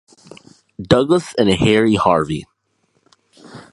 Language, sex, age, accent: English, male, under 19, United States English